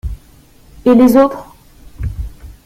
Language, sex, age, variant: French, female, 19-29, Français de métropole